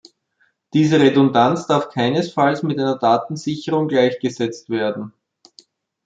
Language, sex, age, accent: German, male, 40-49, Österreichisches Deutsch